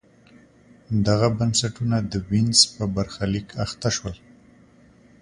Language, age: Pashto, 30-39